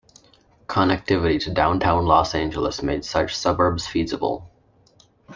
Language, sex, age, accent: English, male, 19-29, Canadian English